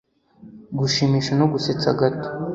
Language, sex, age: Kinyarwanda, female, under 19